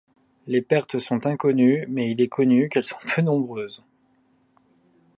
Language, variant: French, Français de métropole